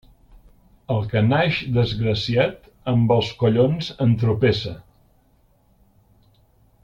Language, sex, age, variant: Catalan, male, 60-69, Central